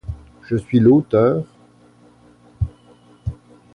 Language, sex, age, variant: French, male, 50-59, Français de métropole